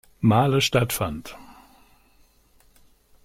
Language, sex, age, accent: German, male, 60-69, Deutschland Deutsch